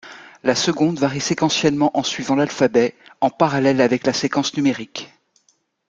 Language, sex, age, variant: French, female, 50-59, Français de métropole